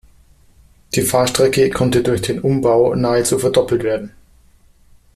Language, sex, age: German, male, 30-39